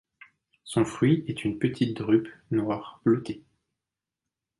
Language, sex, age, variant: French, male, 30-39, Français de métropole